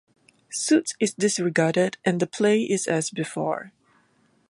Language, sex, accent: English, female, Singaporean English